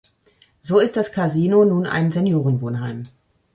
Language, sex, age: German, female, 40-49